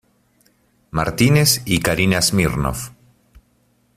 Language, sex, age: Spanish, male, 40-49